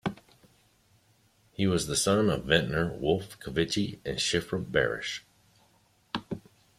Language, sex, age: English, male, 50-59